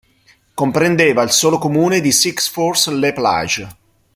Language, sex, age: Italian, male, 40-49